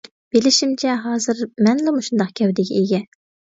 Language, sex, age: Uyghur, female, 30-39